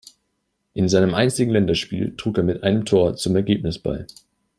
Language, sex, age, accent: German, male, 19-29, Deutschland Deutsch